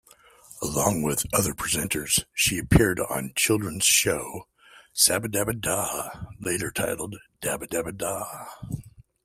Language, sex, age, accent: English, male, 40-49, United States English